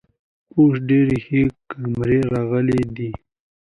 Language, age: Pashto, 19-29